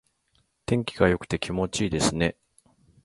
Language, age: Japanese, 40-49